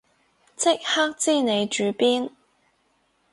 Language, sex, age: Cantonese, female, 19-29